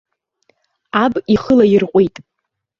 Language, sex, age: Abkhazian, female, under 19